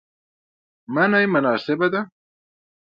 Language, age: Pashto, 19-29